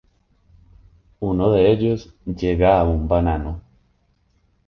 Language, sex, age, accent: Spanish, male, 30-39, México